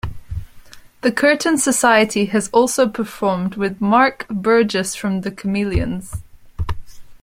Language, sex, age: English, male, 19-29